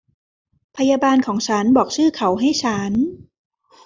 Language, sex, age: Thai, female, 19-29